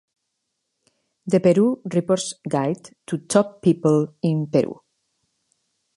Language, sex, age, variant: Catalan, female, 40-49, Central